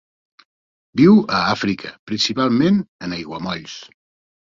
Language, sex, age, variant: Catalan, male, 60-69, Central